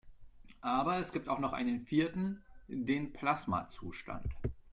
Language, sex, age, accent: German, male, 30-39, Deutschland Deutsch